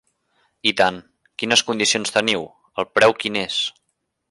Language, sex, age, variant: Catalan, male, 19-29, Central